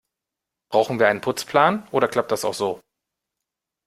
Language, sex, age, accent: German, male, 30-39, Deutschland Deutsch